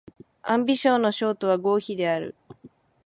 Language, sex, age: Japanese, female, 19-29